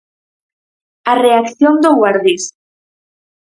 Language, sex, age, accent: Galician, female, under 19, Normativo (estándar)